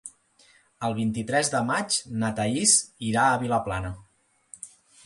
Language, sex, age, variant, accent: Catalan, male, 30-39, Central, central